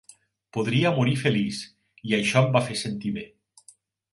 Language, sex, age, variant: Catalan, male, 50-59, Nord-Occidental